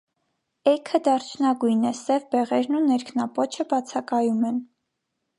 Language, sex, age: Armenian, female, 19-29